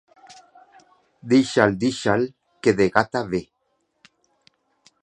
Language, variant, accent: Catalan, Valencià central, valencià